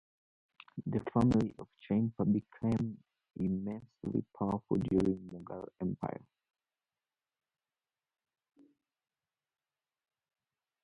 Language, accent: English, United States English